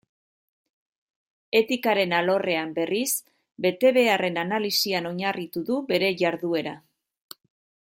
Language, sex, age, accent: Basque, female, 40-49, Mendebalekoa (Araba, Bizkaia, Gipuzkoako mendebaleko herri batzuk)